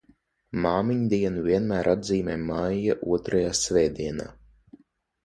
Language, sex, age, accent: Latvian, male, under 19, Vidus dialekts